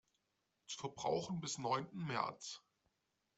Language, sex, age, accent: German, male, 19-29, Deutschland Deutsch